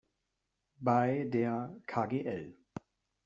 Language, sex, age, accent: German, male, 19-29, Deutschland Deutsch